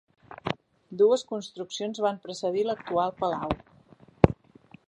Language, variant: Catalan, Central